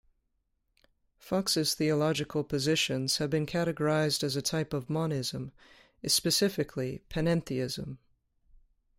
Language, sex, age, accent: English, female, 30-39, United States English